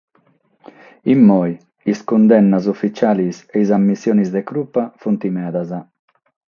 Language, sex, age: Sardinian, male, 30-39